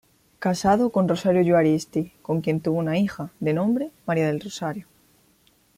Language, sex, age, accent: Spanish, female, 19-29, España: Sur peninsular (Andalucia, Extremadura, Murcia)